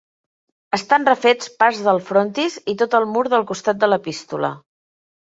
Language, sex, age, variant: Catalan, female, 40-49, Central